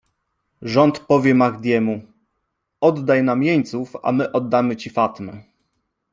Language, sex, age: Polish, male, 30-39